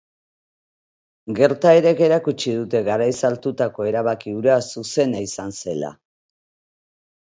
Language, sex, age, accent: Basque, female, 50-59, Mendebalekoa (Araba, Bizkaia, Gipuzkoako mendebaleko herri batzuk)